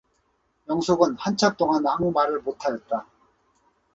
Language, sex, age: Korean, male, 40-49